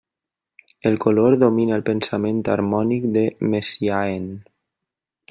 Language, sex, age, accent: Catalan, male, 19-29, valencià